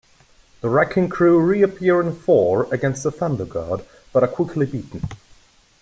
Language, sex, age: English, male, 19-29